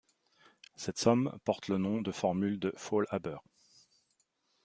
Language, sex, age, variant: French, male, 40-49, Français de métropole